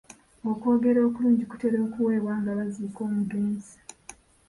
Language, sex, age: Ganda, female, 19-29